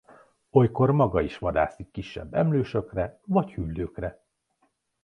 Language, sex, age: Hungarian, male, 40-49